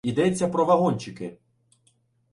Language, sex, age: Ukrainian, male, 19-29